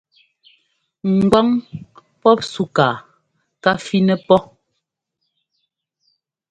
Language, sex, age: Ngomba, female, 40-49